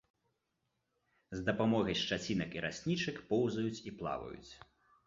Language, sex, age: Belarusian, male, 30-39